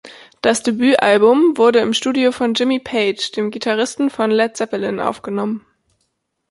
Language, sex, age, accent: German, female, 19-29, Deutschland Deutsch